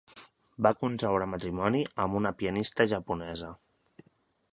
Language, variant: Catalan, Central